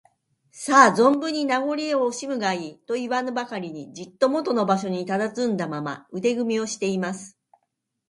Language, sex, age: Japanese, female, 60-69